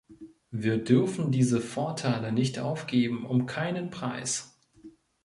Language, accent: German, Deutschland Deutsch